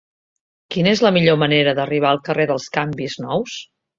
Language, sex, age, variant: Catalan, female, 40-49, Central